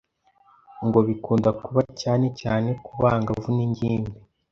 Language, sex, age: Kinyarwanda, male, under 19